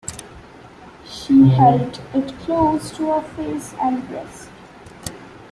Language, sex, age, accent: English, female, under 19, India and South Asia (India, Pakistan, Sri Lanka)